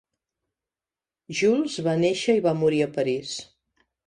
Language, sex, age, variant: Catalan, female, 50-59, Central